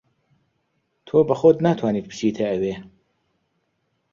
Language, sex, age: Central Kurdish, male, 30-39